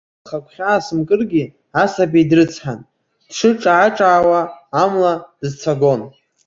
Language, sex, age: Abkhazian, male, under 19